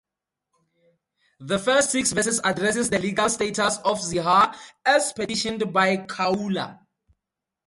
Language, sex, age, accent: English, male, 19-29, Southern African (South Africa, Zimbabwe, Namibia)